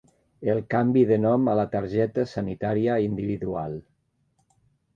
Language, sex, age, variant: Catalan, male, 50-59, Nord-Occidental